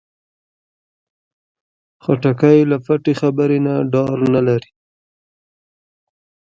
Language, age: Pashto, 19-29